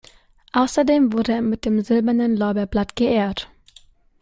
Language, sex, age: German, female, under 19